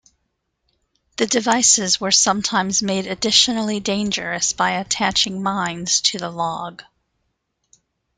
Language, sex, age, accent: English, female, 50-59, United States English